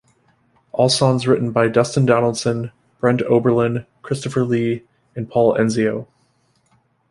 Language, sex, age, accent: English, male, 30-39, United States English